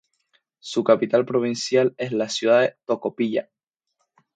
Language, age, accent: Spanish, 19-29, España: Islas Canarias